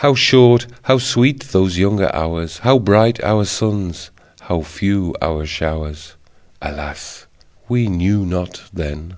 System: none